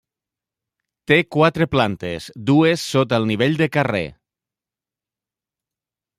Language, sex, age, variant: Catalan, male, 40-49, Nord-Occidental